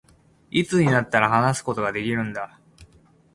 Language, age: Japanese, 30-39